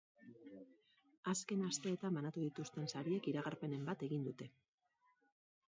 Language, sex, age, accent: Basque, female, 40-49, Mendebalekoa (Araba, Bizkaia, Gipuzkoako mendebaleko herri batzuk)